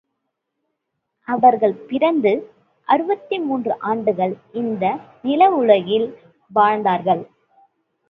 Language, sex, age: Tamil, female, 19-29